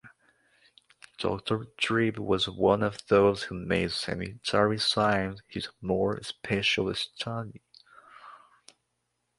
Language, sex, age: English, male, 19-29